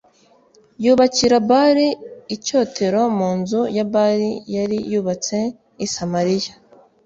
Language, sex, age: Kinyarwanda, female, 19-29